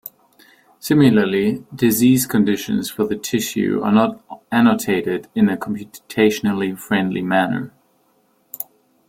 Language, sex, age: English, male, 30-39